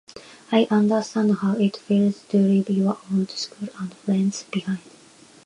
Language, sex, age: English, female, 19-29